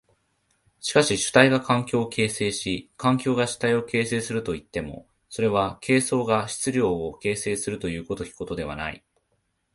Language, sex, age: Japanese, male, 19-29